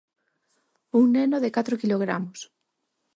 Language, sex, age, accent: Galician, female, 40-49, Normativo (estándar)